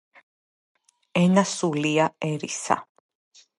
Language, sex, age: Georgian, female, 30-39